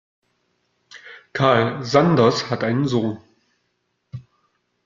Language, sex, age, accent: German, male, 40-49, Deutschland Deutsch